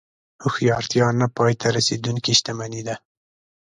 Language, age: Pashto, 19-29